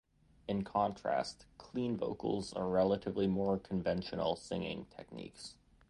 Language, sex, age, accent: English, male, 19-29, United States English